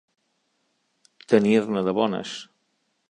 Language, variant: Catalan, Central